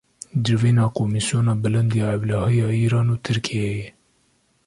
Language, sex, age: Kurdish, male, 30-39